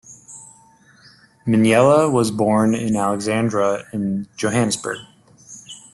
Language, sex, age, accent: English, male, 19-29, United States English